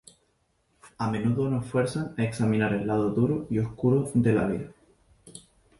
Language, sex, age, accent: Spanish, male, 19-29, España: Islas Canarias